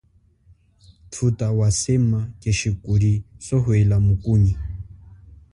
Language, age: Chokwe, 19-29